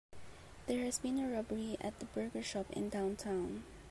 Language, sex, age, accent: English, female, 19-29, Filipino